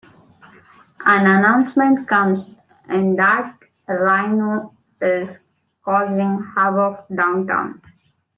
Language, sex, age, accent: English, female, 19-29, India and South Asia (India, Pakistan, Sri Lanka)